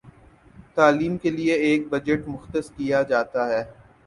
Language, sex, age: Urdu, male, 19-29